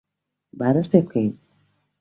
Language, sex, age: Central Kurdish, male, under 19